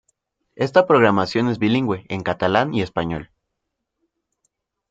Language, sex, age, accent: Spanish, male, 19-29, México